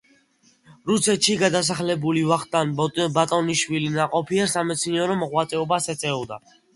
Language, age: Georgian, 19-29